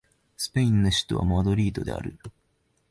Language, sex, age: Japanese, male, 19-29